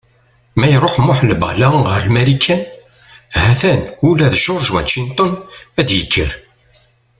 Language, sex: Kabyle, male